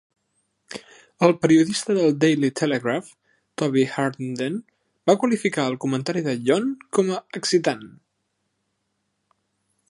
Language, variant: Catalan, Central